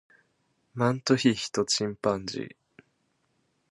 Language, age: Japanese, 19-29